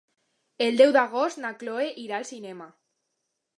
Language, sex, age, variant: Catalan, female, under 19, Alacantí